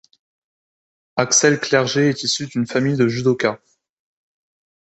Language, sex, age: French, male, under 19